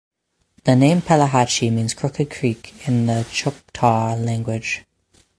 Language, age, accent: English, 19-29, Canadian English